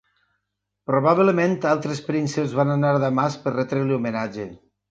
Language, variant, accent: Catalan, Valencià meridional, valencià